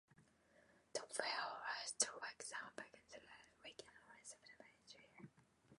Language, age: English, 19-29